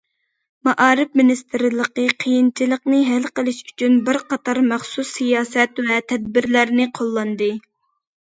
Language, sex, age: Uyghur, female, under 19